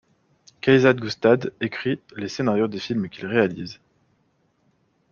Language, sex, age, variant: French, male, 19-29, Français de métropole